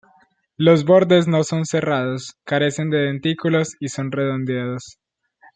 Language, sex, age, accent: Spanish, male, under 19, Caribe: Cuba, Venezuela, Puerto Rico, República Dominicana, Panamá, Colombia caribeña, México caribeño, Costa del golfo de México